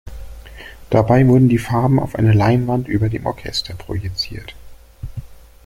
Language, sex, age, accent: German, male, 30-39, Deutschland Deutsch